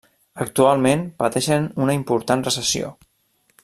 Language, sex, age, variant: Catalan, male, 30-39, Central